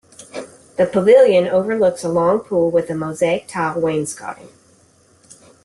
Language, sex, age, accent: English, female, 30-39, United States English